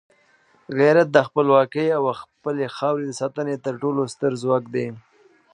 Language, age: Pashto, 30-39